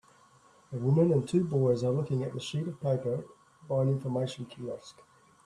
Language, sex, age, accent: English, male, 60-69, Australian English